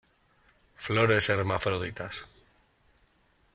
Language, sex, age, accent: Spanish, male, 30-39, España: Norte peninsular (Asturias, Castilla y León, Cantabria, País Vasco, Navarra, Aragón, La Rioja, Guadalajara, Cuenca)